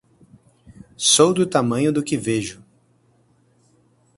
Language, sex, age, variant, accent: Portuguese, male, 19-29, Portuguese (Brasil), Paulista